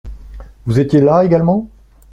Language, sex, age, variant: French, male, 60-69, Français de métropole